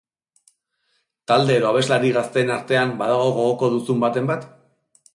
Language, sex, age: Basque, male, 40-49